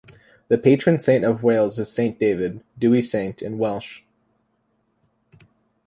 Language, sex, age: English, male, under 19